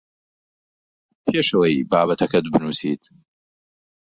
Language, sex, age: Central Kurdish, male, 40-49